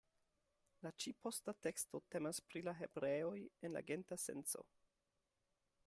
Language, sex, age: Esperanto, male, 30-39